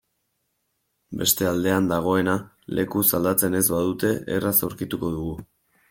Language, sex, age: Basque, male, 19-29